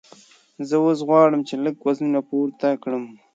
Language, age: Pashto, 19-29